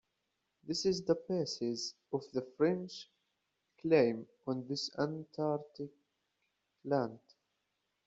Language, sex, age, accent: English, male, 19-29, United States English